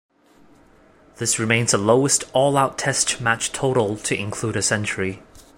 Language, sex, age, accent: English, male, 19-29, Hong Kong English